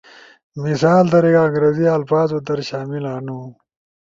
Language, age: Ushojo, 19-29